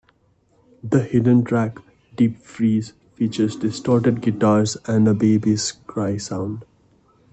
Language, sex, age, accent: English, male, 19-29, India and South Asia (India, Pakistan, Sri Lanka)